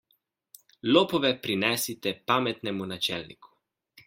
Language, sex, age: Slovenian, male, 19-29